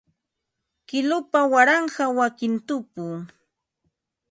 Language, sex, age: Ambo-Pasco Quechua, female, 50-59